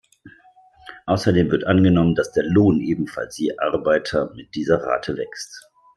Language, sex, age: German, male, 40-49